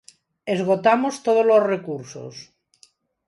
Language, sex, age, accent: Galician, female, 50-59, Neofalante